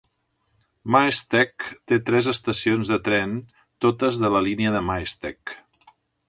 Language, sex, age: Catalan, male, 50-59